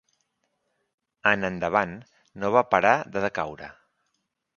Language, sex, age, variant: Catalan, male, 40-49, Central